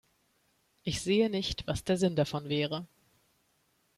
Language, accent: German, Deutschland Deutsch